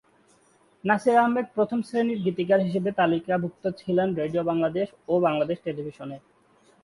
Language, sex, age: Bengali, male, 19-29